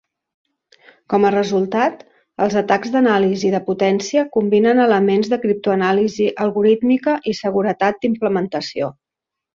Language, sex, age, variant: Catalan, female, 40-49, Central